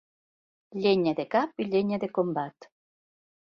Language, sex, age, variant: Catalan, female, 50-59, Septentrional